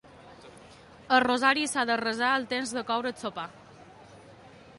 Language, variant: Catalan, Septentrional